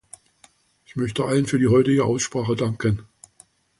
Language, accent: German, Deutschland Deutsch